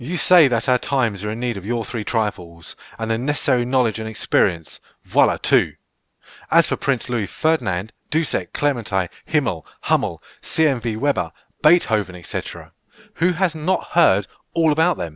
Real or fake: real